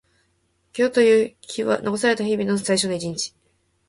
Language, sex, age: Japanese, female, 19-29